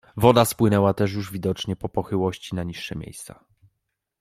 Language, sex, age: Polish, male, 90+